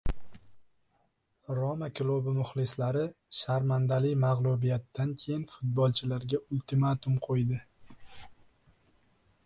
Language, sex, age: Uzbek, male, 19-29